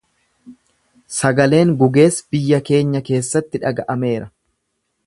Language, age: Oromo, 30-39